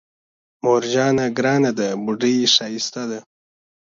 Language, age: Pashto, 19-29